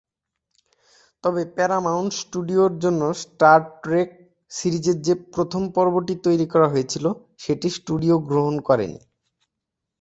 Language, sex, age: Bengali, male, 19-29